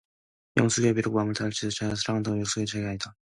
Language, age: Korean, 19-29